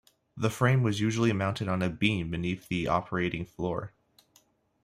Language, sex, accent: English, male, United States English